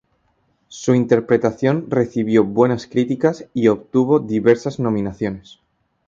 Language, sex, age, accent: Spanish, male, 19-29, España: Centro-Sur peninsular (Madrid, Toledo, Castilla-La Mancha)